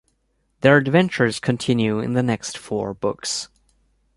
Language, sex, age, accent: English, male, 30-39, United States English